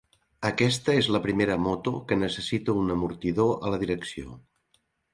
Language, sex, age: Catalan, male, 60-69